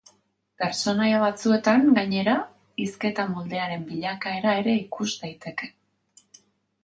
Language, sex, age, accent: Basque, male, 70-79, Erdialdekoa edo Nafarra (Gipuzkoa, Nafarroa)